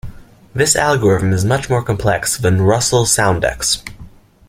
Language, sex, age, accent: English, male, under 19, United States English